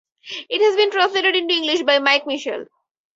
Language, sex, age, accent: English, female, 19-29, United States English